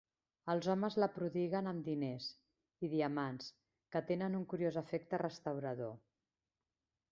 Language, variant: Catalan, Central